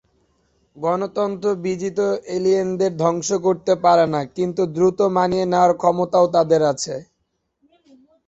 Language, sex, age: Bengali, male, 19-29